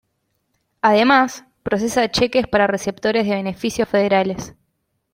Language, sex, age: Spanish, female, 19-29